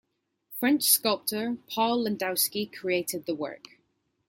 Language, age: English, 19-29